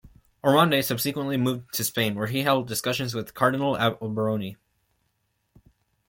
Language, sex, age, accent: English, male, under 19, United States English